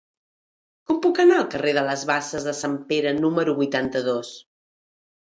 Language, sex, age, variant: Catalan, female, 40-49, Central